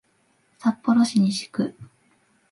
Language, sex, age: Japanese, female, 19-29